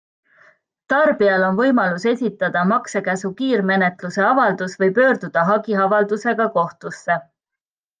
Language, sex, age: Estonian, female, 40-49